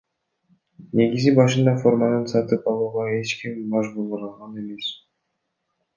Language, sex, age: Kyrgyz, male, 19-29